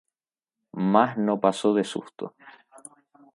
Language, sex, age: Spanish, male, 19-29